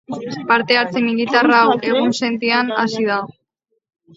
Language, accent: Basque, Mendebalekoa (Araba, Bizkaia, Gipuzkoako mendebaleko herri batzuk)